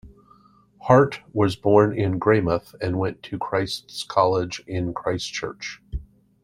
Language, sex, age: English, male, 40-49